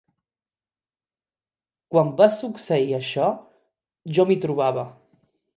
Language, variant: Catalan, Central